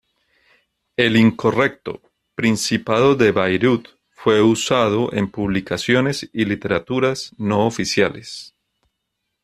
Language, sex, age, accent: Spanish, male, 40-49, Andino-Pacífico: Colombia, Perú, Ecuador, oeste de Bolivia y Venezuela andina